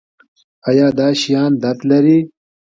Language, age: Pashto, 19-29